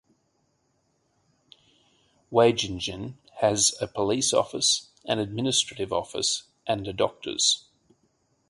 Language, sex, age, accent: English, male, 40-49, Australian English